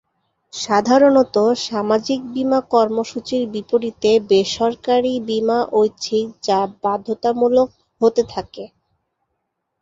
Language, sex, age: Bengali, female, 19-29